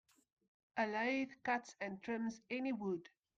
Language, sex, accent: English, female, Southern African (South Africa, Zimbabwe, Namibia)